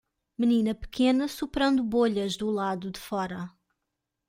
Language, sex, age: Portuguese, female, 30-39